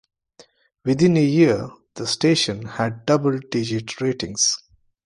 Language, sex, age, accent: English, male, 40-49, India and South Asia (India, Pakistan, Sri Lanka)